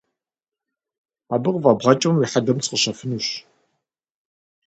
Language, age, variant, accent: Kabardian, 40-49, Адыгэбзэ (Къэбэрдей, Кирил, псоми зэдай), Джылэхъстэней (Gilahsteney)